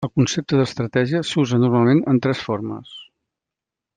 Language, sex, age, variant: Catalan, male, 60-69, Central